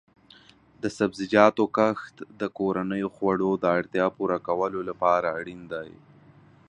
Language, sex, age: Pashto, male, 19-29